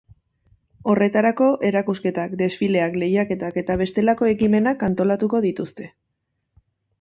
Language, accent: Basque, Erdialdekoa edo Nafarra (Gipuzkoa, Nafarroa)